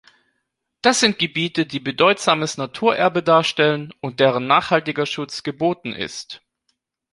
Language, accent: German, Deutschland Deutsch